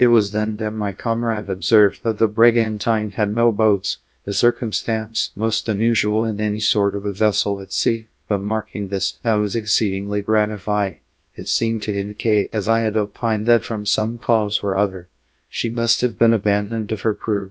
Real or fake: fake